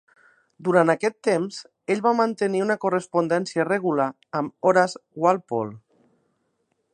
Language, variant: Catalan, Nord-Occidental